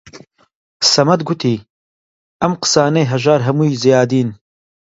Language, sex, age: Central Kurdish, male, 19-29